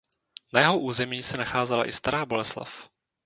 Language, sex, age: Czech, male, 19-29